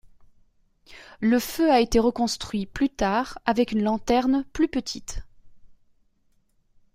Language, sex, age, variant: French, female, 30-39, Français de métropole